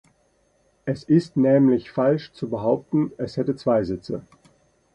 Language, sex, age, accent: German, male, 40-49, Deutschland Deutsch